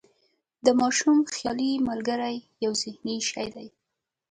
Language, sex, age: Pashto, female, 19-29